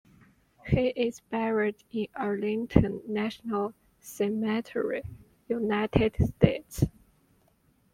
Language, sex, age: English, female, 19-29